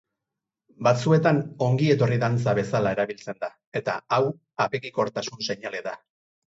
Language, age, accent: Basque, 40-49, Erdialdekoa edo Nafarra (Gipuzkoa, Nafarroa)